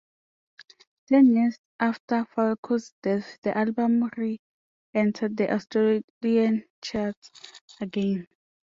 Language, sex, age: English, female, 19-29